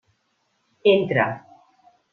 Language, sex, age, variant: Catalan, female, 50-59, Central